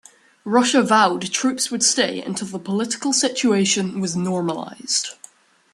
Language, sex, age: English, male, under 19